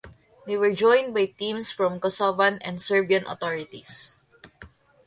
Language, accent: English, United States English; Filipino